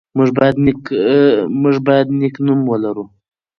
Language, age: Pashto, 19-29